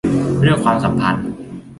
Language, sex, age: Thai, male, 19-29